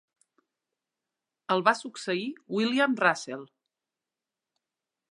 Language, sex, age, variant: Catalan, female, 30-39, Central